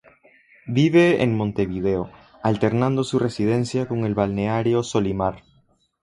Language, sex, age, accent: Spanish, male, under 19, Andino-Pacífico: Colombia, Perú, Ecuador, oeste de Bolivia y Venezuela andina